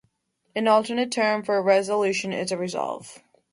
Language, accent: English, United States English